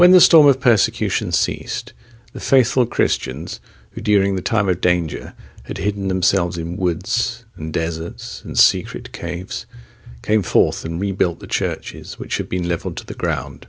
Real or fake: real